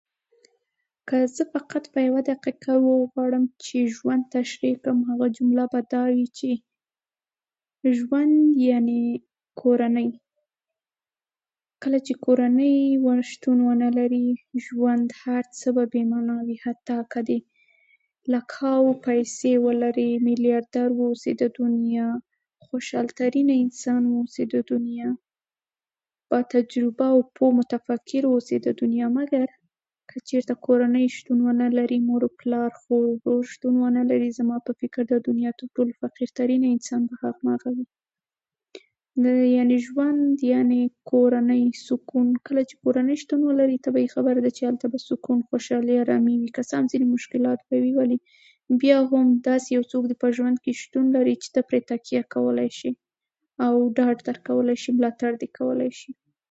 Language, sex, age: Pashto, female, 19-29